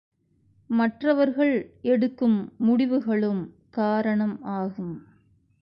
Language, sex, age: Tamil, female, 40-49